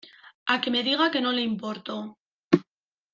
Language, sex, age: Spanish, female, 19-29